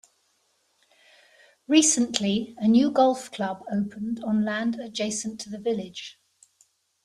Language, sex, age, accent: English, female, 60-69, England English